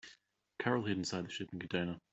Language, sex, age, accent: English, male, 30-39, Australian English